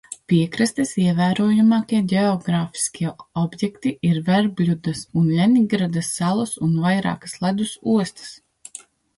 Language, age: Latvian, 30-39